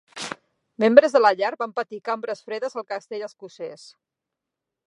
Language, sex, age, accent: Catalan, female, 40-49, central; nord-occidental